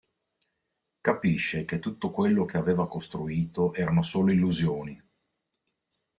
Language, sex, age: Italian, male, 40-49